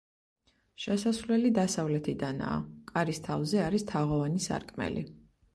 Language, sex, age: Georgian, female, 30-39